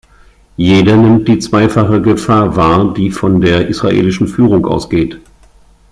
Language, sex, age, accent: German, male, 50-59, Deutschland Deutsch